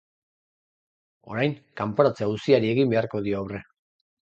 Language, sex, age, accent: Basque, male, 40-49, Mendebalekoa (Araba, Bizkaia, Gipuzkoako mendebaleko herri batzuk)